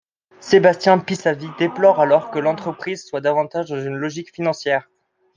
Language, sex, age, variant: French, male, 19-29, Français de métropole